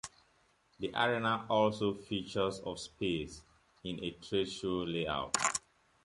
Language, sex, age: English, male, 40-49